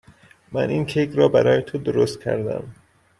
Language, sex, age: Persian, male, 30-39